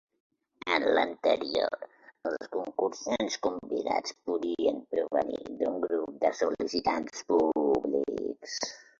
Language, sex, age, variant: Catalan, male, under 19, Central